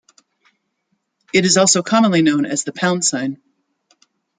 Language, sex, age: English, female, 70-79